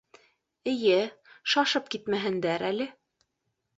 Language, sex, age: Bashkir, female, 30-39